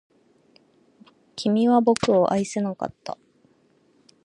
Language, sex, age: Japanese, female, 19-29